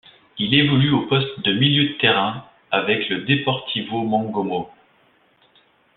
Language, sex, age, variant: French, male, 30-39, Français de métropole